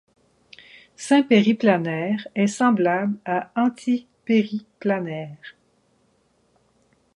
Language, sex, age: French, female, 50-59